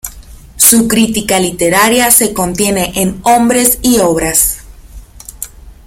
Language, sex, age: Spanish, female, 19-29